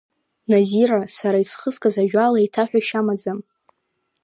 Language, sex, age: Abkhazian, female, under 19